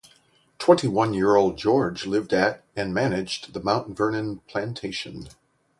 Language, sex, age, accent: English, male, 60-69, United States English